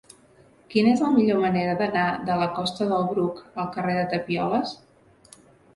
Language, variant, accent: Catalan, Central, central